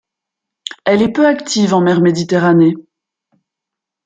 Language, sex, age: French, female, 40-49